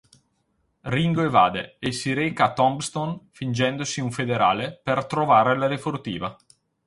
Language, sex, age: Italian, male, 30-39